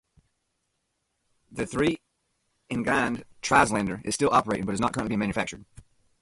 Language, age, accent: English, 30-39, United States English